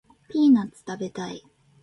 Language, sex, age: Japanese, female, 19-29